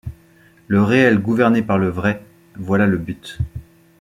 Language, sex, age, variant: French, male, 30-39, Français de métropole